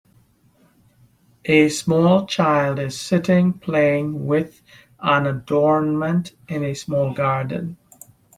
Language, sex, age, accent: English, male, 40-49, Canadian English